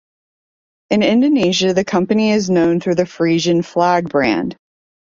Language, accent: English, United States English